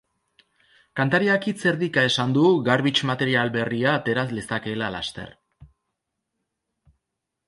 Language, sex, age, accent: Basque, male, 30-39, Erdialdekoa edo Nafarra (Gipuzkoa, Nafarroa)